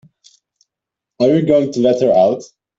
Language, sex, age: English, male, under 19